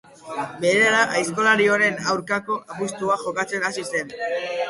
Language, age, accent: Basque, 19-29, Erdialdekoa edo Nafarra (Gipuzkoa, Nafarroa)